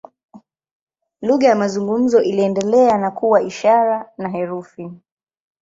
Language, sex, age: Swahili, female, 19-29